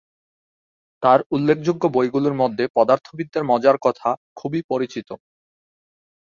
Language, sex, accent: Bengali, male, প্রমিত বাংলা